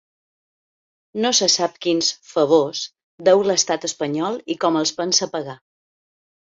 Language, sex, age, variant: Catalan, female, 50-59, Balear